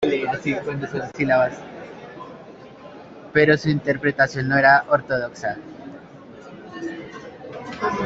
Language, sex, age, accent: Spanish, male, 19-29, Caribe: Cuba, Venezuela, Puerto Rico, República Dominicana, Panamá, Colombia caribeña, México caribeño, Costa del golfo de México